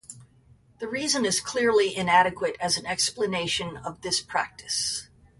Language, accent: English, United States English